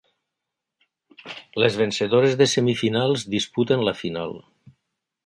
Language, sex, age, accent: Catalan, male, 60-69, valencià